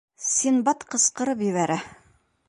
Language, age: Bashkir, 60-69